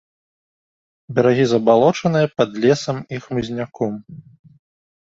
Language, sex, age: Belarusian, male, 19-29